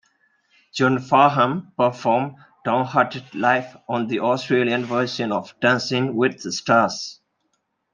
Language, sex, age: English, male, 40-49